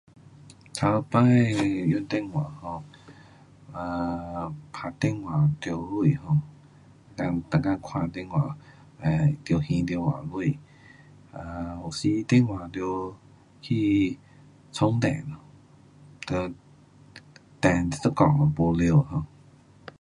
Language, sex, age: Pu-Xian Chinese, male, 40-49